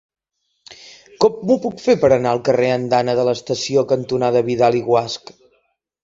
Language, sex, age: Catalan, male, 30-39